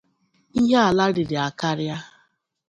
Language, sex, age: Igbo, female, 30-39